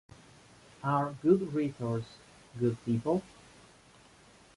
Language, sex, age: English, male, 30-39